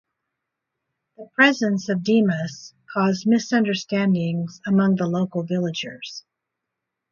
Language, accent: English, United States English